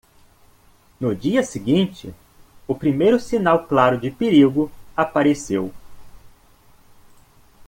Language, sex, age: Portuguese, male, 30-39